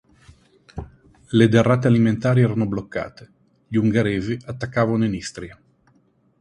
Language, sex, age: Italian, male, 50-59